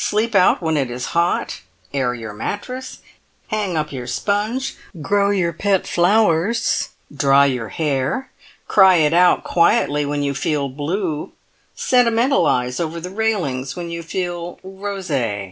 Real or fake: real